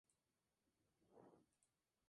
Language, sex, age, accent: Spanish, male, 19-29, México